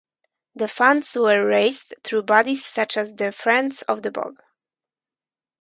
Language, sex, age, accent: English, female, 19-29, Slavic